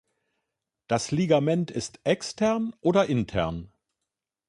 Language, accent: German, Deutschland Deutsch